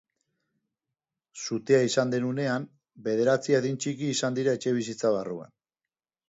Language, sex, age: Basque, male, 40-49